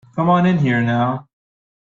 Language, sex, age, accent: English, male, 19-29, United States English